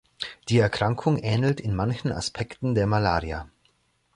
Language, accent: German, Österreichisches Deutsch